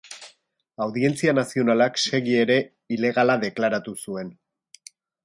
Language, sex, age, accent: Basque, male, 50-59, Erdialdekoa edo Nafarra (Gipuzkoa, Nafarroa)